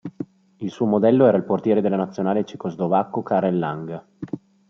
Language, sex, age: Italian, male, 30-39